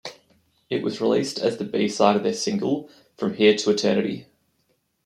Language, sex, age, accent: English, male, 19-29, Australian English